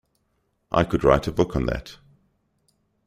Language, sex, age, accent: English, male, 30-39, Southern African (South Africa, Zimbabwe, Namibia)